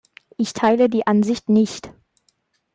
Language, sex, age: German, male, under 19